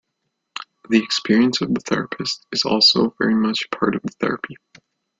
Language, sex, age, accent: English, male, 19-29, United States English